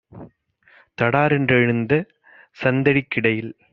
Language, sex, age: Tamil, male, 30-39